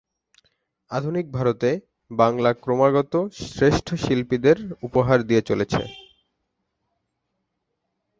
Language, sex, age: Bengali, male, 19-29